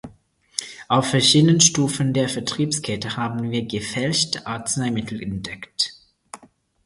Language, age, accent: German, 19-29, Deutschland Deutsch